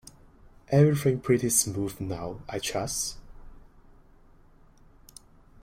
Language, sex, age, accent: English, male, 19-29, Hong Kong English